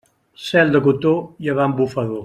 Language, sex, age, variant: Catalan, male, 60-69, Central